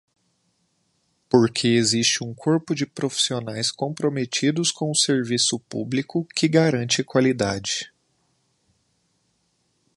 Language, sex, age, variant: Portuguese, male, 30-39, Portuguese (Brasil)